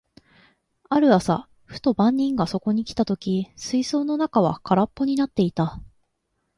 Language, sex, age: Japanese, female, 19-29